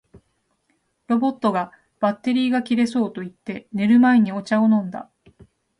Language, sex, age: Japanese, female, 19-29